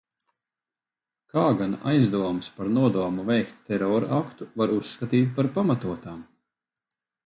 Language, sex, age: Latvian, male, 30-39